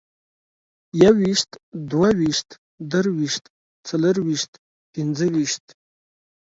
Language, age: Pashto, 30-39